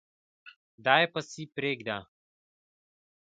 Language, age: Pashto, 19-29